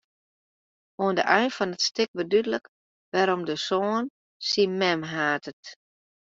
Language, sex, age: Western Frisian, female, 50-59